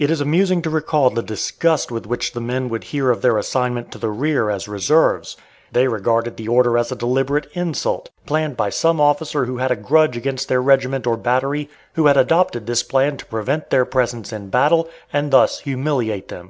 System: none